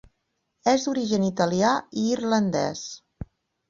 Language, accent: Catalan, Empordanès